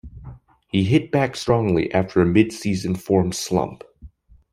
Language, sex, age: English, male, under 19